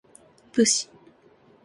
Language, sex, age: Japanese, female, 19-29